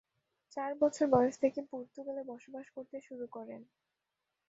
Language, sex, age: Bengali, male, under 19